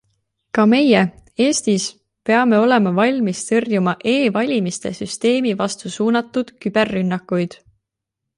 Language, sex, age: Estonian, female, 19-29